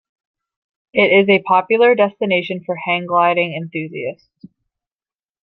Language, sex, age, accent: English, female, 19-29, United States English